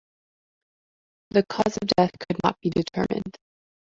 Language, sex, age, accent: English, female, 19-29, United States English